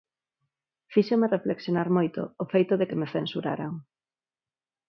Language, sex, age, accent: Galician, female, 30-39, Neofalante